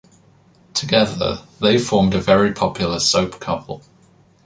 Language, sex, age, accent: English, male, 19-29, England English